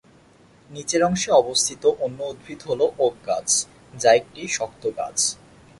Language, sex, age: Bengali, male, under 19